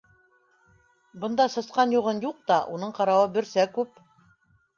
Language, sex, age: Bashkir, female, 60-69